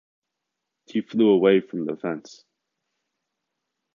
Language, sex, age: English, male, under 19